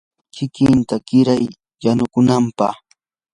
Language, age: Yanahuanca Pasco Quechua, 19-29